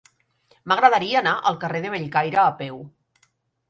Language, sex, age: Catalan, female, 40-49